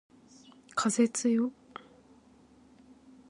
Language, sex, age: Japanese, female, 19-29